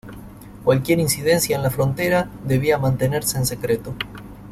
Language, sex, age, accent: Spanish, male, 40-49, Rioplatense: Argentina, Uruguay, este de Bolivia, Paraguay